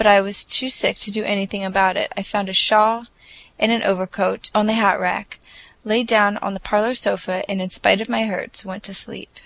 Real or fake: real